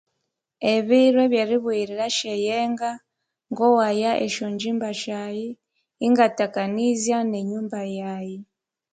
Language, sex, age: Konzo, female, 30-39